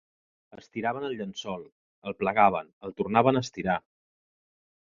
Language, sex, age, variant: Catalan, male, 40-49, Central